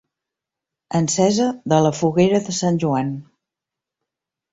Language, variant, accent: Catalan, Central, Barceloní